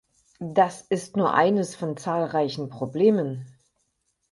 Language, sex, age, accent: German, female, 50-59, Deutschland Deutsch